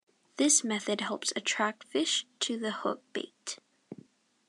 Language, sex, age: English, female, under 19